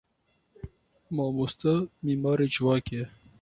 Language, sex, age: Kurdish, male, 30-39